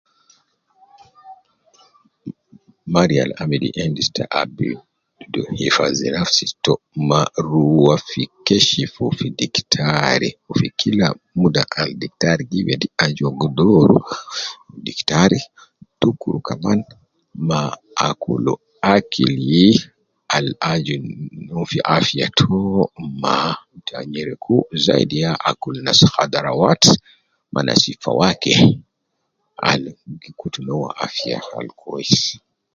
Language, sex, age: Nubi, male, 50-59